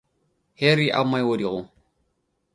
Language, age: Tigrinya, 19-29